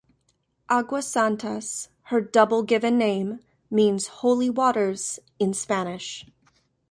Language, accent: English, United States English